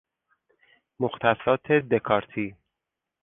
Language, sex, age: Persian, male, 30-39